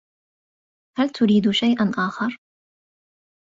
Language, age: Arabic, 30-39